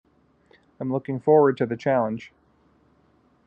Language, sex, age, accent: English, male, 30-39, United States English